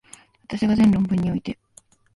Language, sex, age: Japanese, female, 19-29